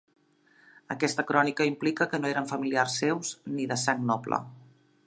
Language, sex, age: Catalan, female, 40-49